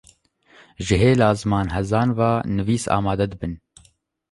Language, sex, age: Kurdish, male, 19-29